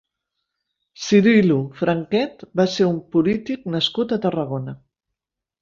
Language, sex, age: Catalan, female, 50-59